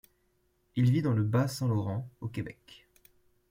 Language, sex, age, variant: French, male, 19-29, Français de métropole